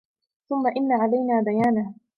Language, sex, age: Arabic, female, 19-29